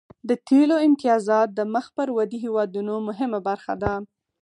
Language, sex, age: Pashto, female, under 19